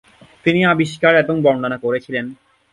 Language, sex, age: Bengali, male, 19-29